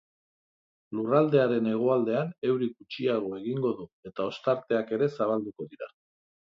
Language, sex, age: Basque, male, 60-69